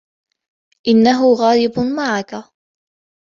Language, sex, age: Arabic, female, 19-29